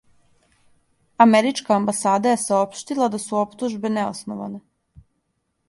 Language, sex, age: Serbian, female, 19-29